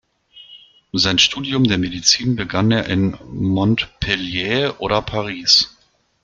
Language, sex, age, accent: German, male, 40-49, Deutschland Deutsch